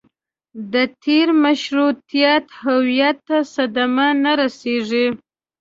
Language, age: Pashto, 19-29